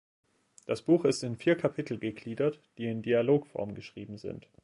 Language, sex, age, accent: German, male, 19-29, Deutschland Deutsch